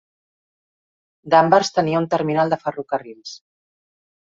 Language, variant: Catalan, Central